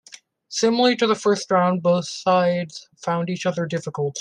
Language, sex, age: English, male, 19-29